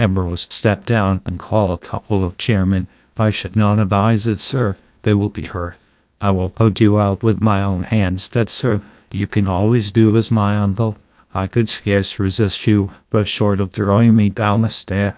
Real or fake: fake